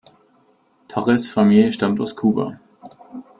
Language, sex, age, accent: German, male, 30-39, Deutschland Deutsch